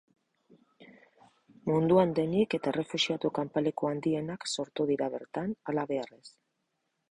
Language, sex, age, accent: Basque, female, 40-49, Mendebalekoa (Araba, Bizkaia, Gipuzkoako mendebaleko herri batzuk)